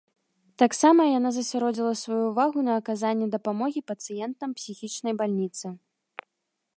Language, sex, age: Belarusian, female, 19-29